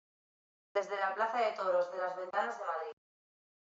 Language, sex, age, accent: Spanish, female, 19-29, España: Norte peninsular (Asturias, Castilla y León, Cantabria, País Vasco, Navarra, Aragón, La Rioja, Guadalajara, Cuenca)